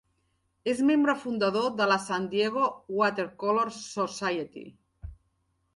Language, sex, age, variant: Catalan, female, 40-49, Septentrional